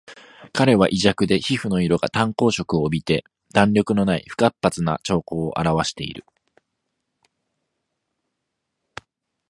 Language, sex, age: Japanese, male, 19-29